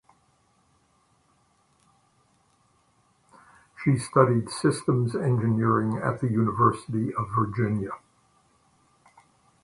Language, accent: English, United States English